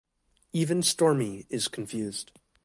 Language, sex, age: English, male, 19-29